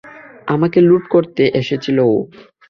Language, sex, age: Bengali, male, 19-29